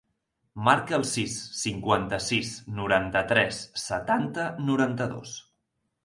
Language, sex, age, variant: Catalan, male, 19-29, Central